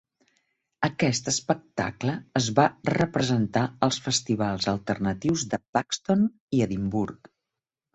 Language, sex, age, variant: Catalan, female, 50-59, Central